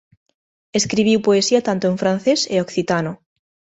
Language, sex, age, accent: Galician, female, 19-29, Normativo (estándar)